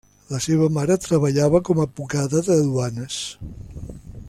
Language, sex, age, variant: Catalan, male, 60-69, Central